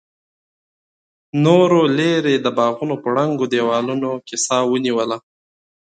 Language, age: Pashto, 19-29